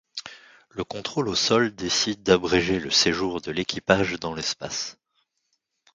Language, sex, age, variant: French, male, 30-39, Français de métropole